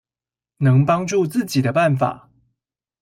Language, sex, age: Chinese, male, 19-29